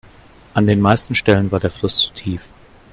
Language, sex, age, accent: German, male, 40-49, Deutschland Deutsch